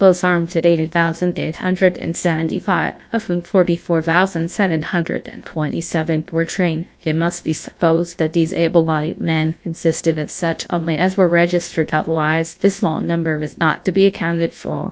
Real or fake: fake